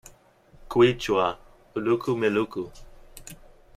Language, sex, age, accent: English, male, 19-29, United States English